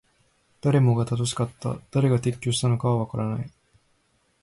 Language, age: Japanese, 19-29